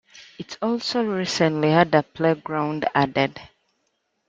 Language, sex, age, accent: English, female, 19-29, England English